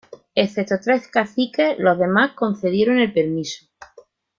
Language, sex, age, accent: Spanish, female, 40-49, España: Sur peninsular (Andalucia, Extremadura, Murcia)